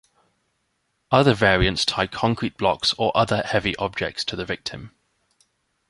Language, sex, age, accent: English, male, 19-29, England English